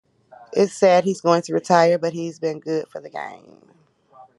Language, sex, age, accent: English, female, 30-39, United States English